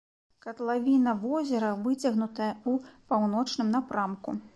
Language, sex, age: Belarusian, female, 30-39